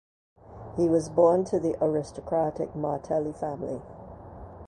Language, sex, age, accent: English, female, 50-59, West Indies and Bermuda (Bahamas, Bermuda, Jamaica, Trinidad)